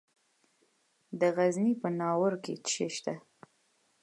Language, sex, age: Pashto, female, 19-29